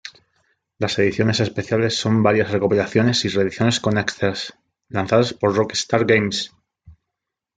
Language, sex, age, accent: Spanish, male, 30-39, España: Sur peninsular (Andalucia, Extremadura, Murcia)